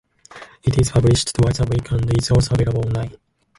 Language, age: English, 19-29